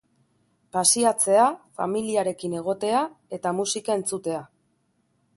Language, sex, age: Basque, female, 40-49